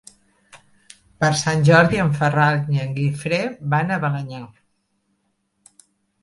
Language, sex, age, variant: Catalan, female, 60-69, Central